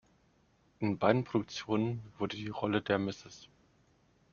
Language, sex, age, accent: German, male, 19-29, Deutschland Deutsch